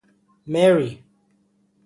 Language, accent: English, United States English